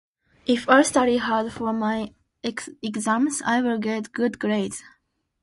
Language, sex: English, female